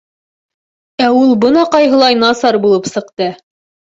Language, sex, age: Bashkir, female, 19-29